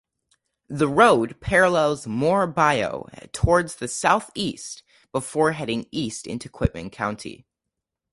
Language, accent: English, United States English